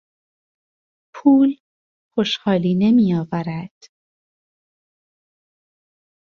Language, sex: Persian, female